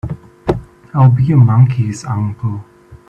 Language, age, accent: English, 19-29, United States English